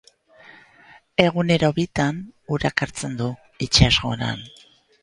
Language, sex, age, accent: Basque, female, 50-59, Erdialdekoa edo Nafarra (Gipuzkoa, Nafarroa)